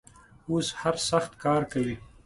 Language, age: Pashto, 30-39